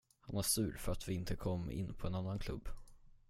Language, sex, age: Swedish, male, under 19